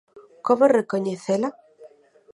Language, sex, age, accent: Galician, female, 30-39, Atlántico (seseo e gheada)